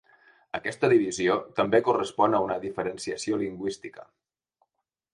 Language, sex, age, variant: Catalan, male, 50-59, Central